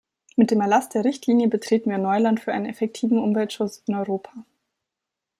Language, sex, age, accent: German, female, 19-29, Deutschland Deutsch